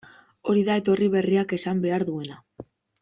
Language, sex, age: Basque, female, 19-29